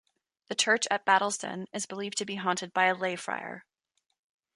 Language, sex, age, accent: English, female, 30-39, United States English